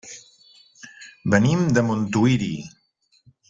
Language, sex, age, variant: Catalan, male, 40-49, Central